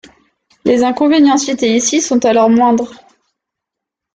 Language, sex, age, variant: French, female, under 19, Français de métropole